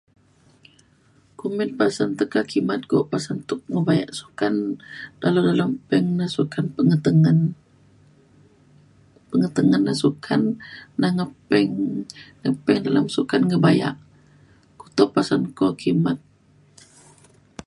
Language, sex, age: Mainstream Kenyah, female, 30-39